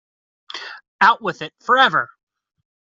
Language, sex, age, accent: English, male, 19-29, United States English